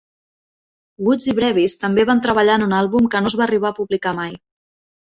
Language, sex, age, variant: Catalan, female, 30-39, Central